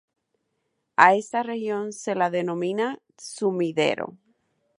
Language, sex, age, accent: Spanish, male, under 19, Caribe: Cuba, Venezuela, Puerto Rico, República Dominicana, Panamá, Colombia caribeña, México caribeño, Costa del golfo de México